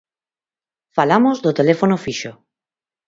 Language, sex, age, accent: Galician, female, 30-39, Normativo (estándar)